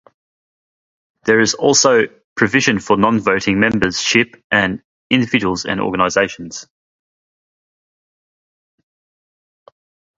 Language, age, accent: English, 30-39, Australian English